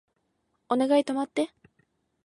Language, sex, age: Japanese, female, 19-29